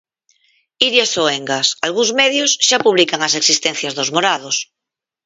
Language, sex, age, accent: Galician, female, 30-39, Normativo (estándar)